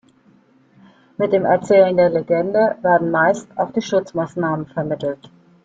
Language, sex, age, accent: German, female, 50-59, Deutschland Deutsch